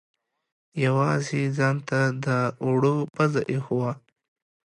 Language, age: Pashto, 19-29